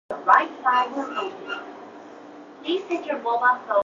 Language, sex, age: English, female, 19-29